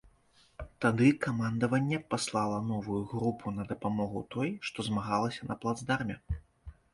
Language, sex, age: Belarusian, male, 30-39